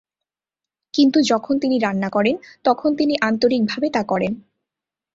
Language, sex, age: Bengali, female, 19-29